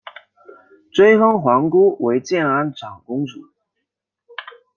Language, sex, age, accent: Chinese, male, 19-29, 出生地：湖北省